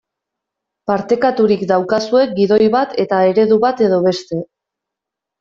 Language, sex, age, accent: Basque, female, 19-29, Erdialdekoa edo Nafarra (Gipuzkoa, Nafarroa)